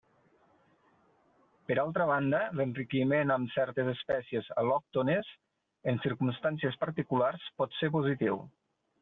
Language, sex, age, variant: Catalan, male, 40-49, Nord-Occidental